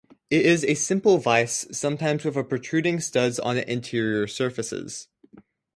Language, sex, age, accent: English, male, under 19, United States English